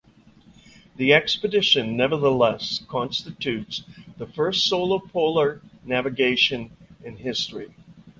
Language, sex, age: English, male, 60-69